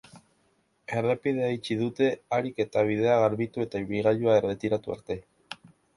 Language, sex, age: Basque, male, under 19